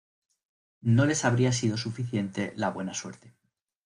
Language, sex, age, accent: Spanish, male, 30-39, España: Centro-Sur peninsular (Madrid, Toledo, Castilla-La Mancha)